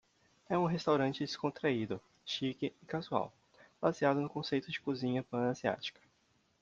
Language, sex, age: Portuguese, male, 19-29